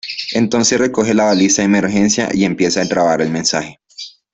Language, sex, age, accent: Spanish, male, 19-29, Andino-Pacífico: Colombia, Perú, Ecuador, oeste de Bolivia y Venezuela andina